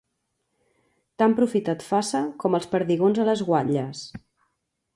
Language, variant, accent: Catalan, Central, central